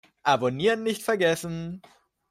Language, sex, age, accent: German, male, under 19, Deutschland Deutsch